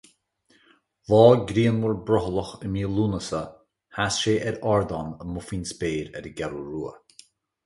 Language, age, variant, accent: Irish, 50-59, Gaeilge Chonnacht, Cainteoir dúchais, Gaeltacht